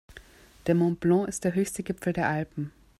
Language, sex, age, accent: German, female, 30-39, Österreichisches Deutsch